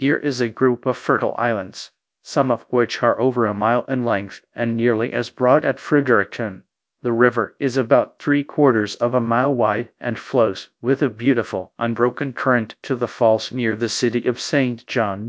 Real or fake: fake